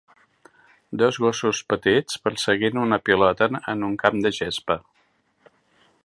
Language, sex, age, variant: Catalan, male, 60-69, Central